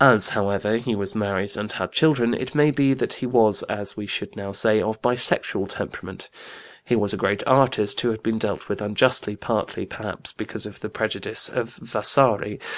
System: none